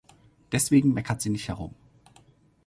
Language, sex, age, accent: German, male, 30-39, Deutschland Deutsch